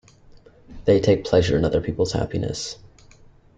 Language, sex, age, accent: English, male, under 19, Canadian English